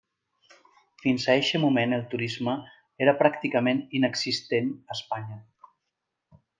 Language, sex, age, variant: Catalan, male, 50-59, Central